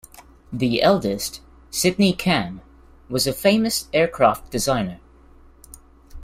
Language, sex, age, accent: English, male, 19-29, New Zealand English